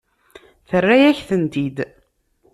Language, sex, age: Kabyle, female, 30-39